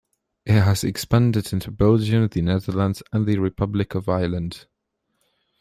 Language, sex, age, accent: English, male, under 19, England English